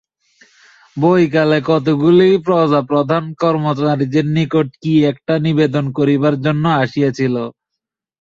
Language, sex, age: Bengali, male, 19-29